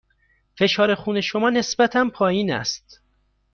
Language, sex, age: Persian, male, 30-39